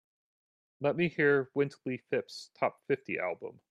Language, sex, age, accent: English, male, 30-39, United States English